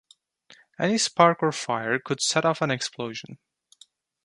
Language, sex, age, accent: English, male, 19-29, United States English